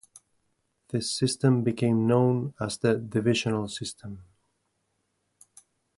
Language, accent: English, England English